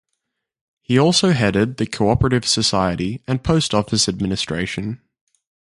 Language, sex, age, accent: English, male, under 19, Australian English